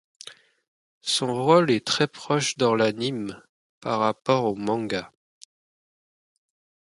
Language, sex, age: French, male, 19-29